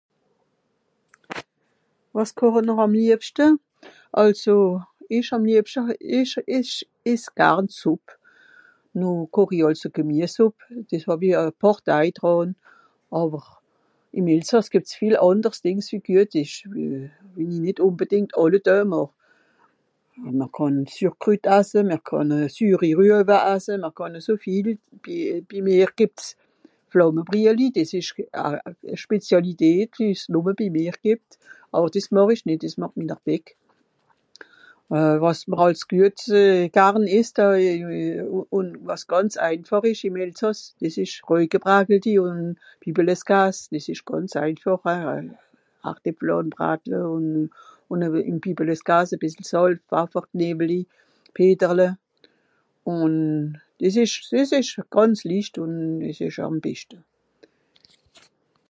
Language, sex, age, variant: Swiss German, female, 50-59, Nordniederàlemmànisch (Rishoffe, Zàwere, Bùsswìller, Hawenau, Brüemt, Stroossbùri, Molse, Dàmbàch, Schlettstàtt, Pfàlzbùri usw.)